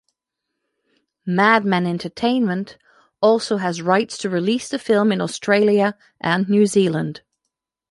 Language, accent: English, United States English